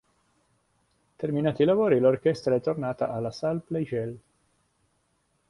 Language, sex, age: Italian, male, 50-59